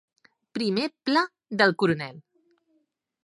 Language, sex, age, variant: Catalan, female, 40-49, Central